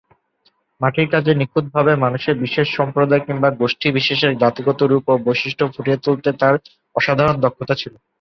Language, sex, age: Bengali, male, 19-29